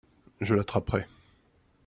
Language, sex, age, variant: French, male, 30-39, Français de métropole